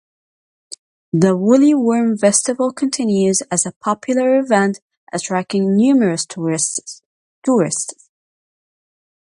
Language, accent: English, United States English